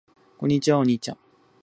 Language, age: Japanese, 19-29